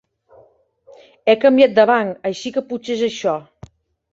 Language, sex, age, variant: Catalan, female, 50-59, Central